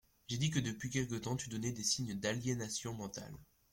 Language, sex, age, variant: French, male, under 19, Français de métropole